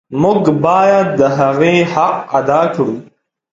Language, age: Pashto, 19-29